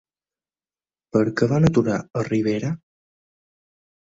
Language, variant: Catalan, Balear